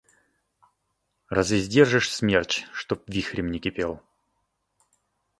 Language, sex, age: Russian, male, 30-39